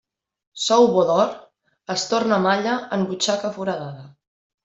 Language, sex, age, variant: Catalan, female, 19-29, Central